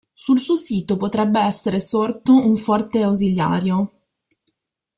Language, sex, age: Italian, female, 30-39